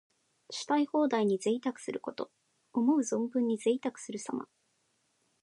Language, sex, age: Japanese, female, 19-29